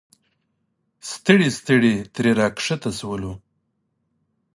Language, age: Pashto, 30-39